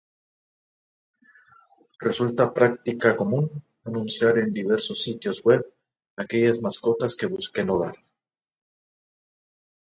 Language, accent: Spanish, América central